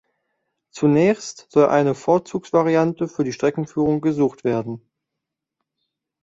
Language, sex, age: German, male, 19-29